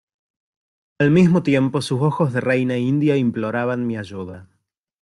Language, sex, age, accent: Spanish, male, 19-29, Rioplatense: Argentina, Uruguay, este de Bolivia, Paraguay